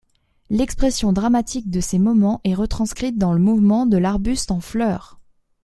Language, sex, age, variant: French, female, 19-29, Français de métropole